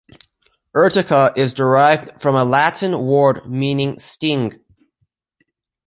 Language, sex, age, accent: English, male, under 19, United States English